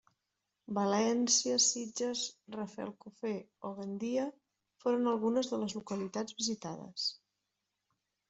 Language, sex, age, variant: Catalan, female, 40-49, Central